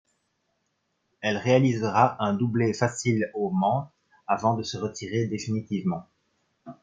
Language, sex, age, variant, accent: French, male, 30-39, Français d'Europe, Français de Belgique